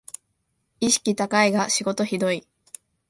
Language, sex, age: Japanese, female, 19-29